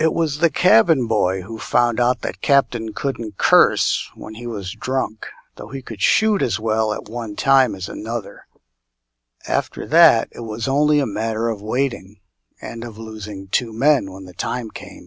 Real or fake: real